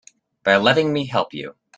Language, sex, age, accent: English, male, 19-29, United States English